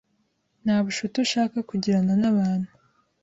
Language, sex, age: Kinyarwanda, female, 19-29